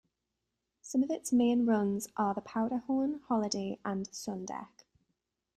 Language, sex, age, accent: English, female, 30-39, England English